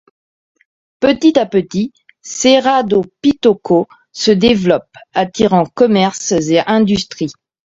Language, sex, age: French, female, 50-59